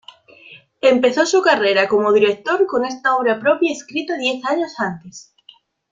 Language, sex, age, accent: Spanish, female, 19-29, España: Norte peninsular (Asturias, Castilla y León, Cantabria, País Vasco, Navarra, Aragón, La Rioja, Guadalajara, Cuenca)